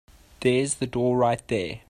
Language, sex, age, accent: English, male, 19-29, Southern African (South Africa, Zimbabwe, Namibia)